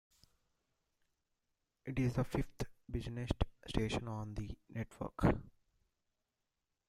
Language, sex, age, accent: English, male, 19-29, India and South Asia (India, Pakistan, Sri Lanka)